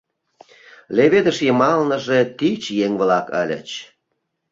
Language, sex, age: Mari, male, 40-49